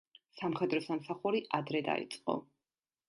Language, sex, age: Georgian, female, 30-39